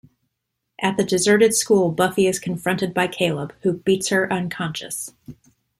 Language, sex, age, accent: English, female, 30-39, United States English